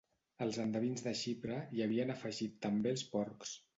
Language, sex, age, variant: Catalan, male, 50-59, Central